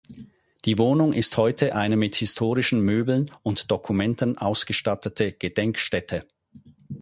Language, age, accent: German, 50-59, Schweizerdeutsch